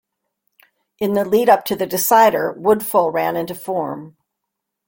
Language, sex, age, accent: English, female, 70-79, United States English